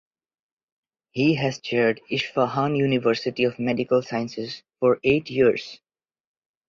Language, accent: English, India and South Asia (India, Pakistan, Sri Lanka)